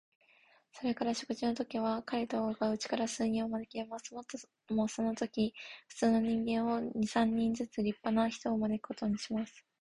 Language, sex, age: Japanese, female, 19-29